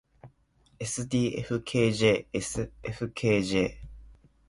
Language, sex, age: Japanese, male, 19-29